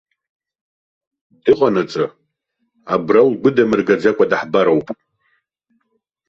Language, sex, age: Abkhazian, male, 30-39